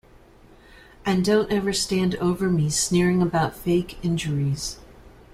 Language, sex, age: English, female, 40-49